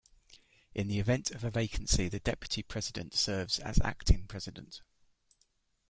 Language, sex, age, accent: English, male, 50-59, England English